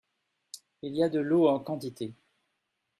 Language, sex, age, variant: French, male, 40-49, Français de métropole